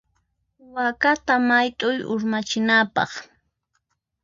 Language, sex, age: Puno Quechua, female, 30-39